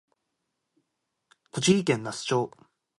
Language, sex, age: Japanese, male, 19-29